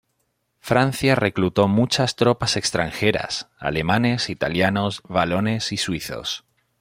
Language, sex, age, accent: Spanish, male, 30-39, España: Norte peninsular (Asturias, Castilla y León, Cantabria, País Vasco, Navarra, Aragón, La Rioja, Guadalajara, Cuenca)